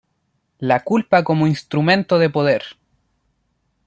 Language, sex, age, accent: Spanish, male, 19-29, Chileno: Chile, Cuyo